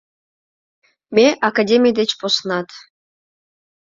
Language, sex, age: Mari, female, 30-39